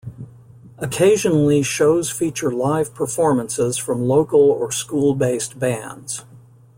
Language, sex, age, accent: English, male, 60-69, United States English